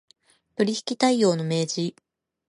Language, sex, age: Japanese, female, 30-39